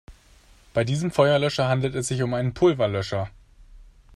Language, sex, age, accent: German, male, 19-29, Deutschland Deutsch